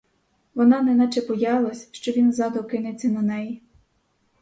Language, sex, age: Ukrainian, female, 19-29